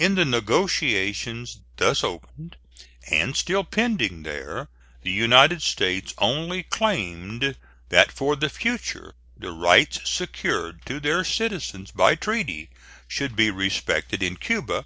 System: none